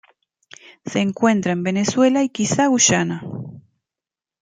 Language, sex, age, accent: Spanish, female, 40-49, Rioplatense: Argentina, Uruguay, este de Bolivia, Paraguay